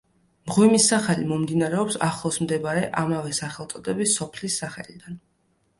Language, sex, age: Georgian, female, 19-29